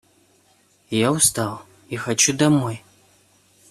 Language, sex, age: Russian, male, 19-29